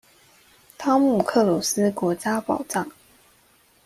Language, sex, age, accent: Chinese, female, 19-29, 出生地：宜蘭縣